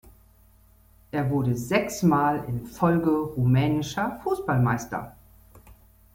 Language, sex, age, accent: German, female, 50-59, Deutschland Deutsch